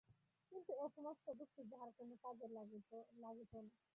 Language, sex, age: Bengali, female, 19-29